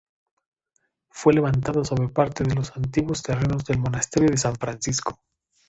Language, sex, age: Spanish, male, 19-29